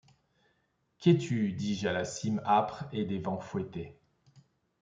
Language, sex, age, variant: French, male, 40-49, Français de métropole